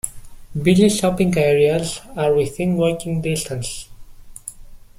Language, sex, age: English, male, 19-29